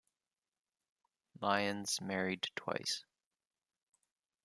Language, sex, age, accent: English, male, 40-49, Canadian English